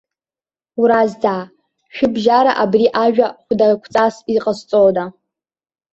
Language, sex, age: Abkhazian, female, under 19